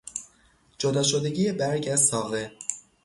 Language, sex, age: Persian, male, 19-29